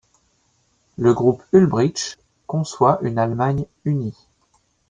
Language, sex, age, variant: French, male, 30-39, Français de métropole